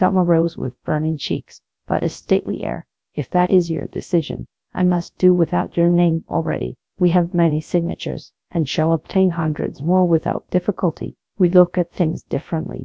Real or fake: fake